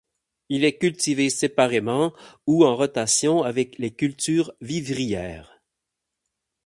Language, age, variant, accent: French, 30-39, Français d'Amérique du Nord, Français du Canada